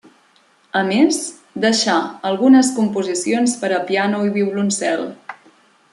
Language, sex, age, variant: Catalan, female, 30-39, Central